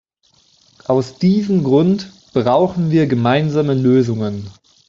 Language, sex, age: German, male, 19-29